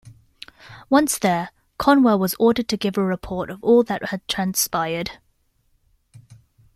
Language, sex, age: English, female, 19-29